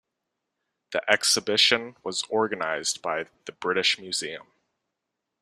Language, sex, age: English, male, 19-29